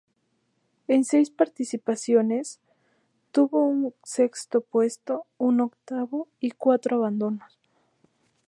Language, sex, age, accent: Spanish, female, 19-29, México